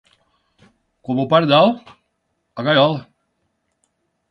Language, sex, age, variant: Portuguese, male, 40-49, Portuguese (Brasil)